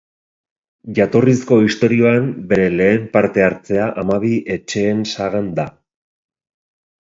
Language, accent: Basque, Erdialdekoa edo Nafarra (Gipuzkoa, Nafarroa)